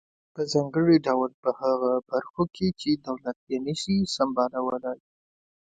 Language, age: Pashto, 19-29